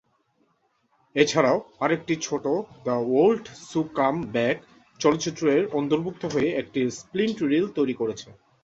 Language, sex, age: Bengali, male, 19-29